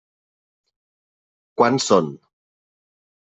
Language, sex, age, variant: Catalan, male, 30-39, Central